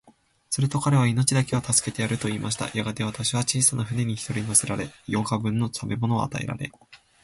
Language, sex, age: Japanese, male, 19-29